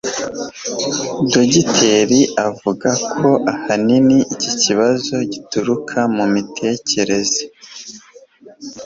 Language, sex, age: Kinyarwanda, male, 19-29